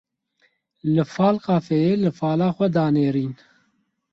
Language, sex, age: Kurdish, male, 30-39